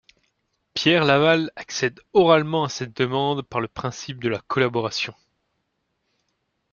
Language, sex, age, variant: French, male, 19-29, Français de métropole